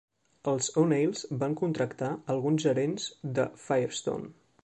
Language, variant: Catalan, Central